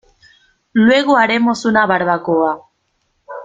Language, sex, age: Spanish, female, 30-39